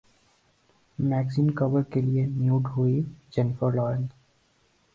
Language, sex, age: Hindi, male, 30-39